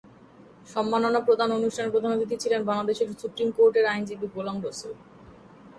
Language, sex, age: Bengali, female, 30-39